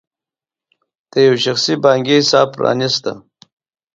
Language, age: Pashto, 40-49